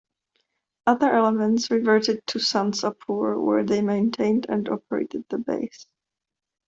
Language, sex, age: English, female, 19-29